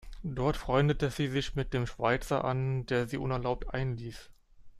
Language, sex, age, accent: German, male, 30-39, Deutschland Deutsch